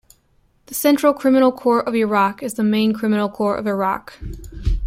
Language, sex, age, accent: English, female, 19-29, United States English